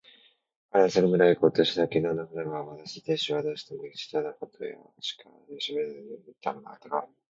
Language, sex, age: Japanese, male, 19-29